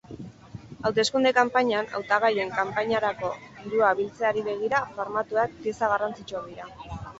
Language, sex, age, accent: Basque, female, 19-29, Mendebalekoa (Araba, Bizkaia, Gipuzkoako mendebaleko herri batzuk)